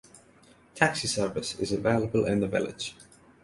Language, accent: English, England English; India and South Asia (India, Pakistan, Sri Lanka)